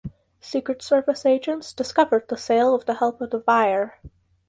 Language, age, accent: English, under 19, Canadian English